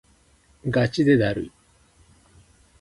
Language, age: Japanese, 60-69